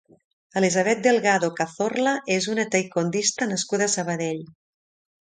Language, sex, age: Catalan, female, 40-49